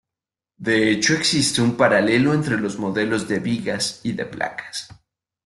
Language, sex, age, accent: Spanish, male, 19-29, México